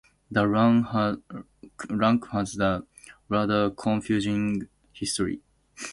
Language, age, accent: English, 19-29, United States English